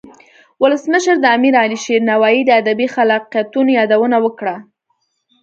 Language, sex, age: Pashto, female, 19-29